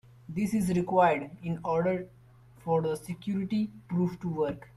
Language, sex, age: English, male, under 19